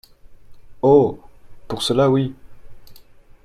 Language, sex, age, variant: French, male, 30-39, Français de métropole